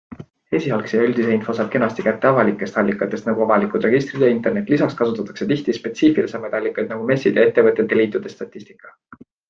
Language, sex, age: Estonian, male, 30-39